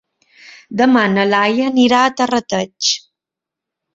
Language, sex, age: Catalan, female, 30-39